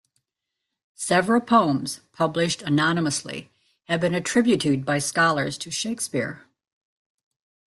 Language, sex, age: English, female, 70-79